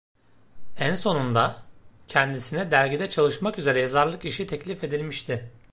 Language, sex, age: Turkish, male, 30-39